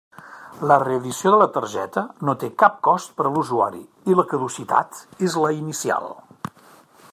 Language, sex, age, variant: Catalan, male, 50-59, Central